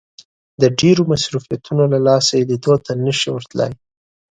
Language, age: Pashto, 19-29